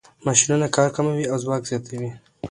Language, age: Pashto, 19-29